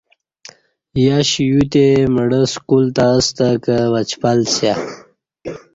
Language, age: Kati, 19-29